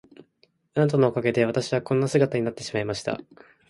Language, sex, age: Japanese, male, 19-29